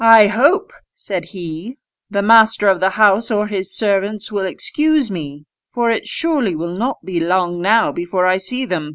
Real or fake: real